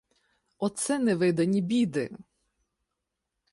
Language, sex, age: Ukrainian, female, 30-39